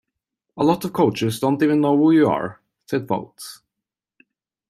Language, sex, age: English, male, 19-29